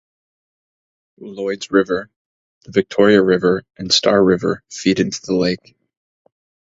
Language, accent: English, Canadian English